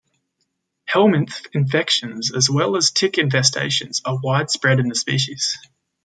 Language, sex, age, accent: English, male, under 19, Australian English